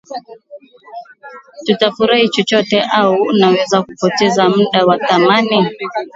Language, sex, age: Swahili, female, 19-29